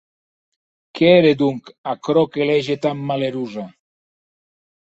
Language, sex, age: Occitan, male, 60-69